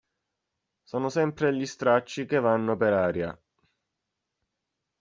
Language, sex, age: Italian, male, 30-39